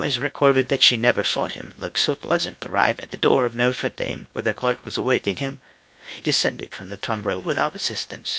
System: TTS, GlowTTS